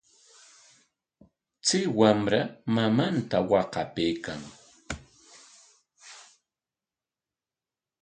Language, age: Corongo Ancash Quechua, 50-59